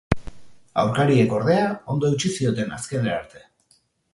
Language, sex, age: Basque, male, 40-49